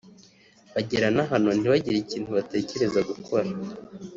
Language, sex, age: Kinyarwanda, male, 30-39